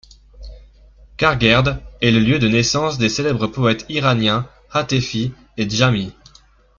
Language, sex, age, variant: French, male, 19-29, Français de métropole